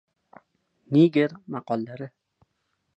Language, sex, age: Uzbek, male, under 19